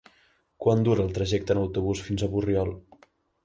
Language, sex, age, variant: Catalan, male, 19-29, Central